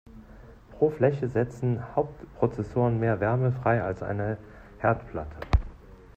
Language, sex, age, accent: German, male, 30-39, Deutschland Deutsch